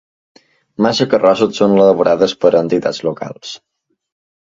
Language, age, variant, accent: Catalan, 19-29, Balear, mallorquí